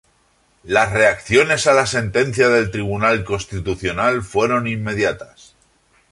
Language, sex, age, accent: Spanish, male, 40-49, España: Centro-Sur peninsular (Madrid, Toledo, Castilla-La Mancha)